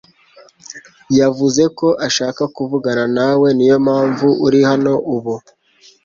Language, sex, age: Kinyarwanda, male, 19-29